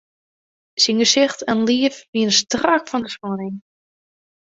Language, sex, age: Western Frisian, female, under 19